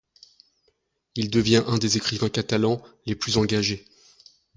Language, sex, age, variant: French, male, 40-49, Français de métropole